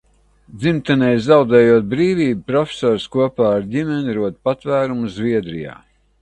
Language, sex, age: Latvian, male, 60-69